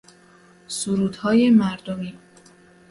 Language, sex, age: Persian, female, 19-29